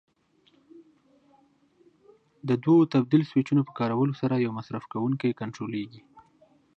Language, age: Pashto, 19-29